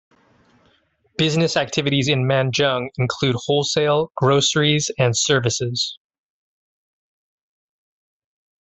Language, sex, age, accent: English, male, 30-39, United States English